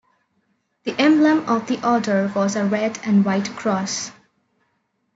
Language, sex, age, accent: English, female, 19-29, India and South Asia (India, Pakistan, Sri Lanka)